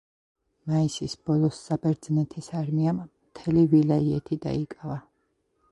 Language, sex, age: Georgian, female, 30-39